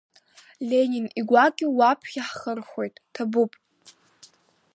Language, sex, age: Abkhazian, female, under 19